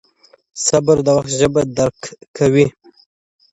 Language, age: Pashto, 19-29